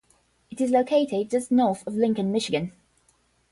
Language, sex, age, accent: English, female, 19-29, United States English; England English